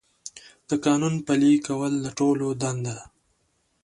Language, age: Pashto, 19-29